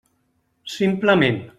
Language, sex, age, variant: Catalan, male, 60-69, Central